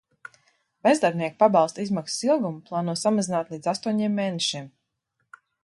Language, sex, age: Latvian, female, 30-39